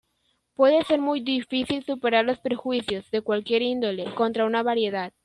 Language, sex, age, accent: Spanish, female, under 19, Andino-Pacífico: Colombia, Perú, Ecuador, oeste de Bolivia y Venezuela andina